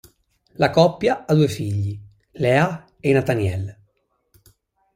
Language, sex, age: Italian, male, 19-29